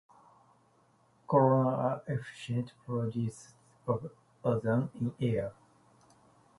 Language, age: English, 50-59